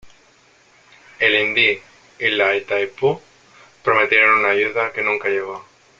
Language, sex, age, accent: Spanish, male, 30-39, España: Centro-Sur peninsular (Madrid, Toledo, Castilla-La Mancha)